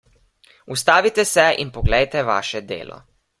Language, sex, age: Slovenian, male, under 19